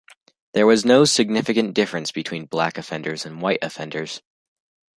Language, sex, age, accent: English, female, under 19, United States English